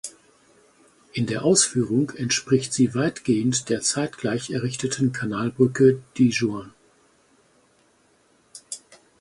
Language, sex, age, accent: German, male, 50-59, Deutschland Deutsch